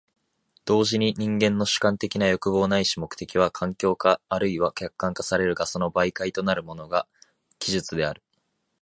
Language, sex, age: Japanese, male, 19-29